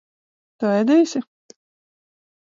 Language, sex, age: Latvian, female, 40-49